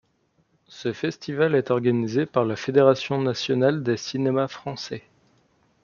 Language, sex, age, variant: French, male, 19-29, Français de métropole